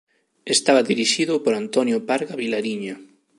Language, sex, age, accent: Galician, male, 30-39, Oriental (común en zona oriental)